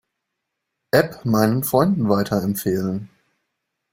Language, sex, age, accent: German, male, 19-29, Deutschland Deutsch